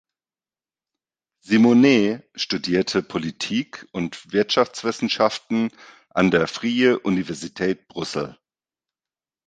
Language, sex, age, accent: German, male, 30-39, Deutschland Deutsch